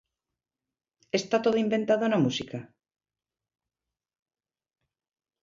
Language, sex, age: Galician, female, 60-69